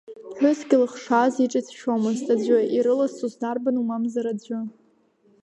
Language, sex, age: Abkhazian, female, under 19